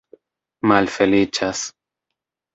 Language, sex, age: Esperanto, male, 30-39